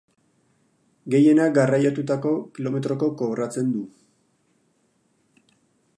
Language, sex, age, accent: Basque, male, 40-49, Erdialdekoa edo Nafarra (Gipuzkoa, Nafarroa)